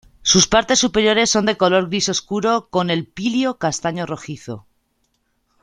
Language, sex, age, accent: Spanish, male, 30-39, España: Centro-Sur peninsular (Madrid, Toledo, Castilla-La Mancha)